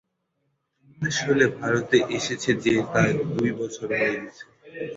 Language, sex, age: Bengali, female, 19-29